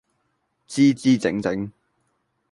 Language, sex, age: Cantonese, male, 19-29